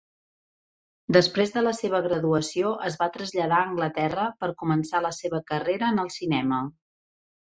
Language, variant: Catalan, Central